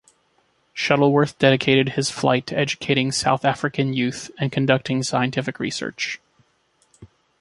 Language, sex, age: English, male, 30-39